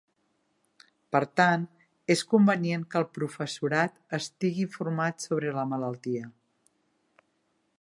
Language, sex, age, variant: Catalan, female, 50-59, Central